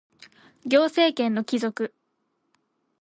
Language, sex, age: Japanese, female, 19-29